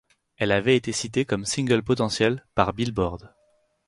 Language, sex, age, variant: French, male, 19-29, Français de métropole